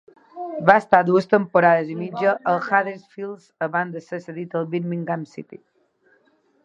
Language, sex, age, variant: Catalan, female, 40-49, Balear